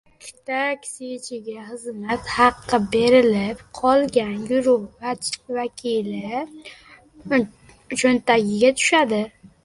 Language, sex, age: Uzbek, male, under 19